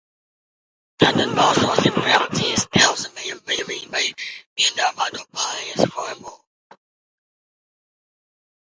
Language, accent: Latvian, bez akcenta